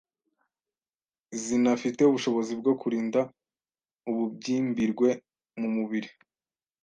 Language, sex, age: Kinyarwanda, male, 19-29